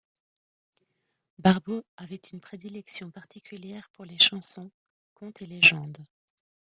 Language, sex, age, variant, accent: French, female, 30-39, Français d'Europe, Français de Suisse